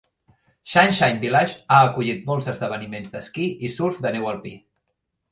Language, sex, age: Catalan, female, 30-39